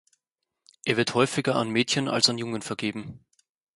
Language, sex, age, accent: German, male, 19-29, Österreichisches Deutsch